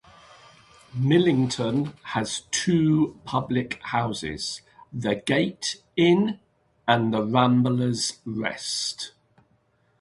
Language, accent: English, England English